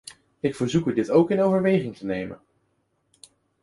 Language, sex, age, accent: Dutch, male, 19-29, Nederlands Nederlands